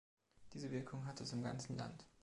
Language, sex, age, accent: German, male, 19-29, Deutschland Deutsch